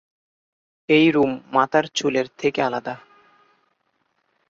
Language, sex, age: Bengali, male, 19-29